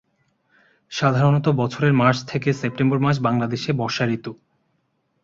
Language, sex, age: Bengali, male, 19-29